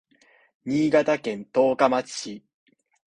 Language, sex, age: Japanese, male, 19-29